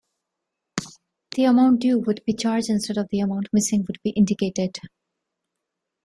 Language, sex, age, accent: English, female, 30-39, India and South Asia (India, Pakistan, Sri Lanka)